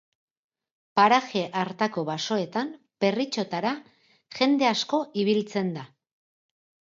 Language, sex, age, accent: Basque, female, 50-59, Erdialdekoa edo Nafarra (Gipuzkoa, Nafarroa)